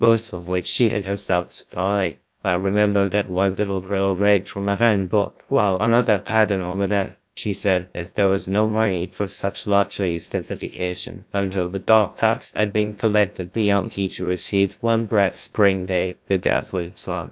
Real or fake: fake